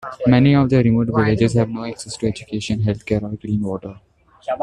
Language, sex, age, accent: English, male, 19-29, India and South Asia (India, Pakistan, Sri Lanka)